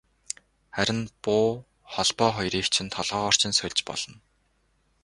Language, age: Mongolian, 19-29